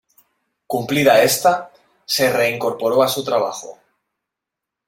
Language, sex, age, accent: Spanish, male, 19-29, España: Norte peninsular (Asturias, Castilla y León, Cantabria, País Vasco, Navarra, Aragón, La Rioja, Guadalajara, Cuenca)